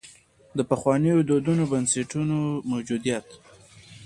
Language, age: Pashto, 19-29